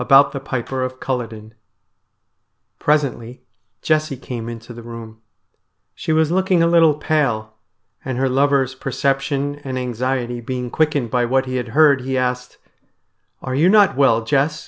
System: none